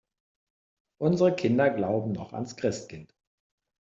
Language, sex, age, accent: German, male, 40-49, Deutschland Deutsch